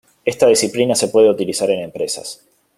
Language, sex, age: Spanish, male, 40-49